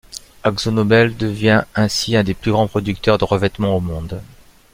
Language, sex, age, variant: French, male, 50-59, Français de métropole